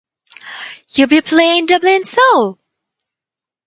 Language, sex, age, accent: English, female, under 19, England English